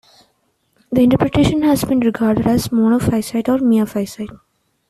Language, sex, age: English, female, 19-29